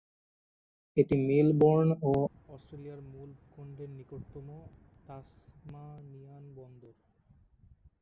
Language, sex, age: Bengali, male, under 19